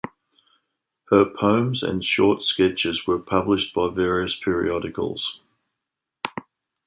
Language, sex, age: English, male, 60-69